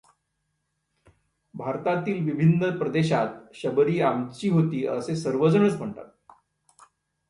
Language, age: Marathi, 50-59